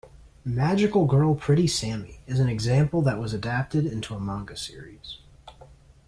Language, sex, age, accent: English, male, 19-29, United States English